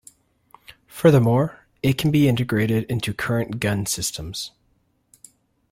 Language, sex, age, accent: English, male, 30-39, United States English